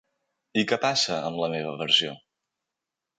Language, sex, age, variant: Catalan, male, 19-29, Balear